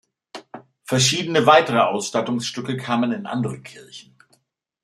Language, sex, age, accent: German, male, 50-59, Deutschland Deutsch